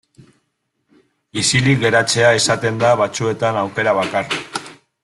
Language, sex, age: Basque, male, 30-39